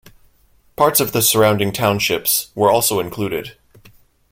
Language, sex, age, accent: English, male, 19-29, United States English